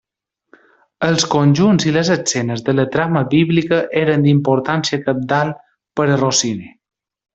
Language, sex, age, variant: Catalan, male, 30-39, Balear